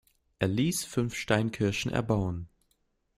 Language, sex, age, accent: German, male, 19-29, Deutschland Deutsch